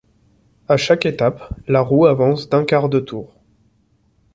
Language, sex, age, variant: French, male, 30-39, Français de métropole